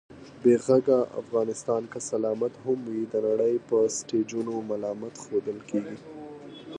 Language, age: Pashto, 19-29